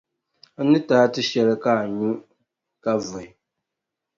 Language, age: Dagbani, 30-39